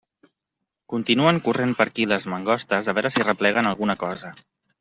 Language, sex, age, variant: Catalan, male, 30-39, Central